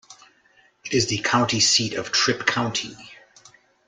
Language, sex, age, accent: English, male, 40-49, United States English